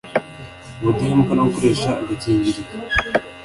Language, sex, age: Kinyarwanda, male, under 19